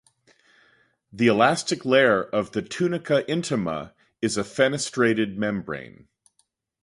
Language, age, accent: English, 50-59, United States English